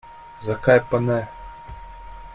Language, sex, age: Slovenian, male, 30-39